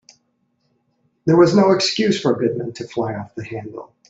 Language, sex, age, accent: English, male, 60-69, United States English